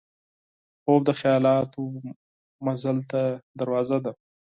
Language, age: Pashto, 19-29